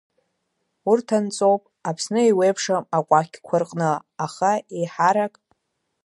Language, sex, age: Abkhazian, female, under 19